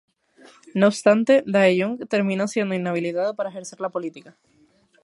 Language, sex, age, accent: Spanish, female, 19-29, España: Islas Canarias